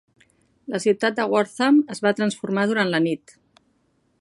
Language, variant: Catalan, Central